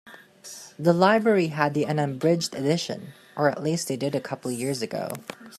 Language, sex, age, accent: English, male, 19-29, United States English